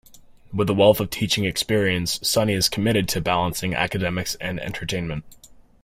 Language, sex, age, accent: English, male, under 19, United States English